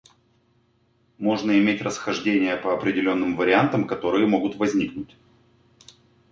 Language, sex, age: Russian, male, 40-49